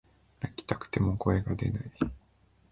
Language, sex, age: Japanese, male, 19-29